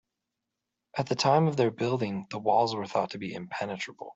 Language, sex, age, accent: English, male, 30-39, United States English